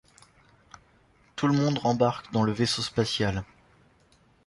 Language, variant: French, Français de métropole